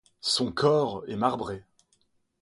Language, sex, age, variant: French, male, 19-29, Français de métropole